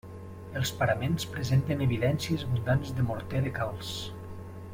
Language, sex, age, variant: Catalan, male, 40-49, Septentrional